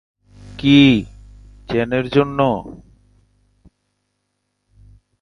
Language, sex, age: Bengali, male, 19-29